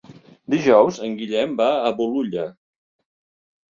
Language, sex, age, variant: Catalan, male, 50-59, Central